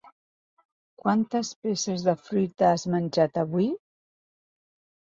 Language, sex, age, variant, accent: Catalan, female, 60-69, Central, central